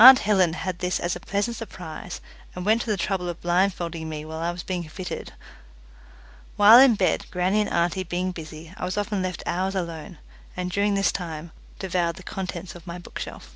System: none